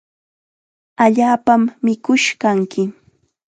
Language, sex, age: Chiquián Ancash Quechua, female, 19-29